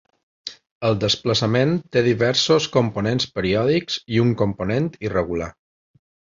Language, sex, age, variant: Catalan, male, 40-49, Balear